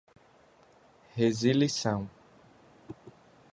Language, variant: Portuguese, Portuguese (Brasil)